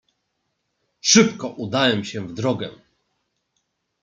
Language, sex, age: Polish, male, 30-39